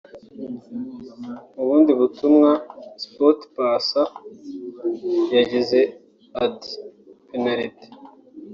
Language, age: Kinyarwanda, 19-29